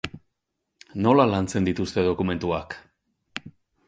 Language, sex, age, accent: Basque, male, 50-59, Erdialdekoa edo Nafarra (Gipuzkoa, Nafarroa)